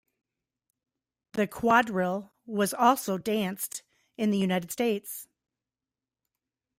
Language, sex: English, female